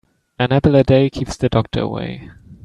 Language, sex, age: English, male, 19-29